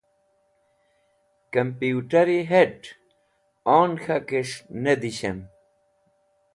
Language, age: Wakhi, 70-79